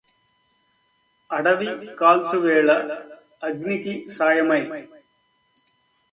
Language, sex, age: Telugu, male, 60-69